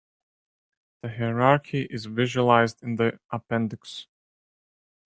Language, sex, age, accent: English, male, 19-29, United States English